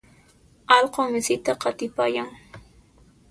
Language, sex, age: Puno Quechua, female, 19-29